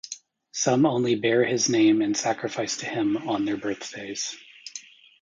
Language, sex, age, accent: English, male, 30-39, United States English